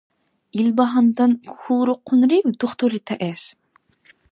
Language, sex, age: Dargwa, female, 19-29